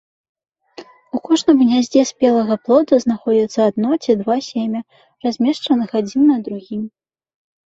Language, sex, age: Belarusian, female, under 19